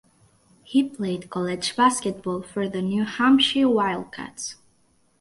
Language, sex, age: English, female, under 19